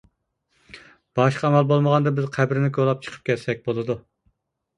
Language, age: Uyghur, 40-49